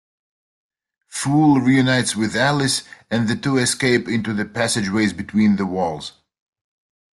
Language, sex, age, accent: English, male, 30-39, United States English